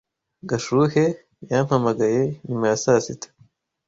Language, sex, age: Kinyarwanda, male, 19-29